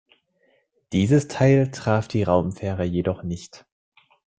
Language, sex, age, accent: German, male, 19-29, Schweizerdeutsch